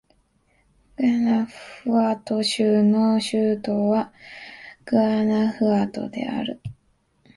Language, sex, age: Japanese, female, 19-29